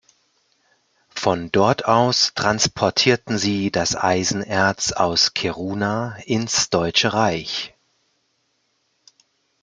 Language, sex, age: German, male, 40-49